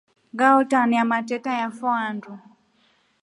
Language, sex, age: Rombo, female, 19-29